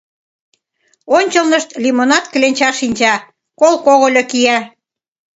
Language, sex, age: Mari, female, 19-29